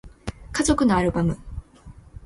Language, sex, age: Japanese, female, 19-29